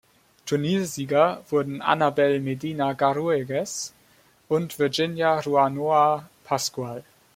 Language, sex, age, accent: German, male, 19-29, Deutschland Deutsch